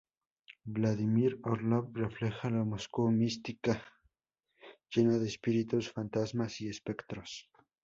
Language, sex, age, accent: Spanish, male, under 19, México